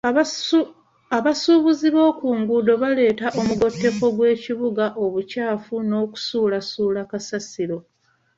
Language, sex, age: Ganda, female, 30-39